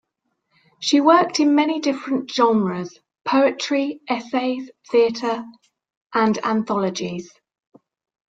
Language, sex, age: English, female, 50-59